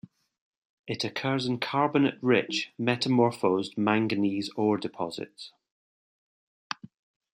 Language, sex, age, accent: English, male, 40-49, Scottish English